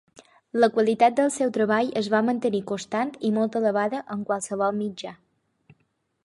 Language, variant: Catalan, Balear